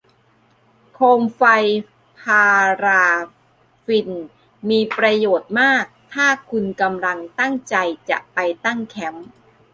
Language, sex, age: Thai, female, 40-49